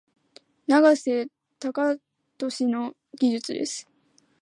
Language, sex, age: Japanese, female, under 19